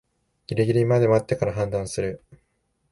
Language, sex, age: Japanese, male, 19-29